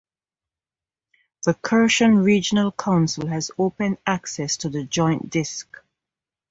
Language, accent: English, West Indies and Bermuda (Bahamas, Bermuda, Jamaica, Trinidad)